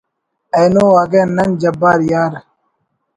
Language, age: Brahui, 30-39